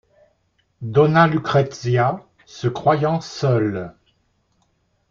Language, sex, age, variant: French, male, 60-69, Français de métropole